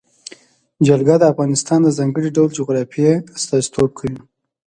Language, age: Pashto, 19-29